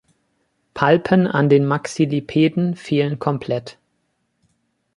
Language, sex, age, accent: German, male, 19-29, Deutschland Deutsch